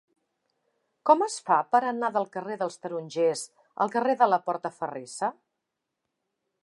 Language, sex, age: Catalan, female, 50-59